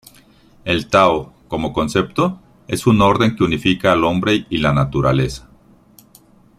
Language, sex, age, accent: Spanish, male, 50-59, México